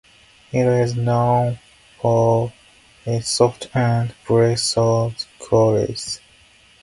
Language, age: English, 19-29